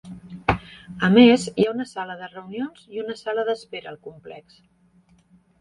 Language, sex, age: Catalan, female, 40-49